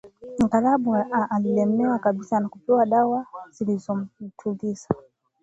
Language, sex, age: Swahili, female, 19-29